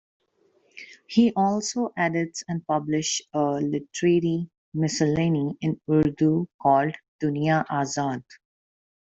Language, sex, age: English, female, 19-29